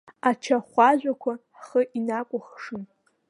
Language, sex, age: Abkhazian, female, under 19